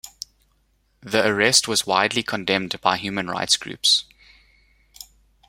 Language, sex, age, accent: English, male, 30-39, Southern African (South Africa, Zimbabwe, Namibia)